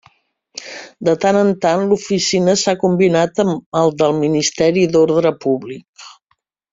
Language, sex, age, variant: Catalan, female, 60-69, Central